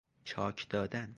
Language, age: Persian, 19-29